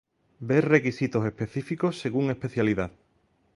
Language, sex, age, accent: Spanish, male, 40-49, España: Sur peninsular (Andalucia, Extremadura, Murcia)